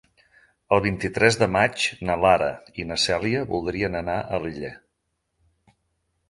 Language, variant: Catalan, Central